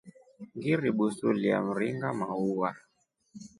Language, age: Rombo, 19-29